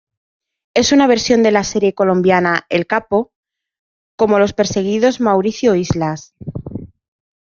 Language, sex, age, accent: Spanish, female, 40-49, España: Centro-Sur peninsular (Madrid, Toledo, Castilla-La Mancha)